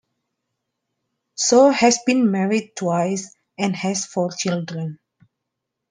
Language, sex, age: English, female, 30-39